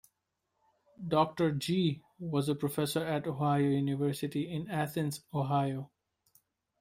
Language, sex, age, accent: English, male, 19-29, India and South Asia (India, Pakistan, Sri Lanka)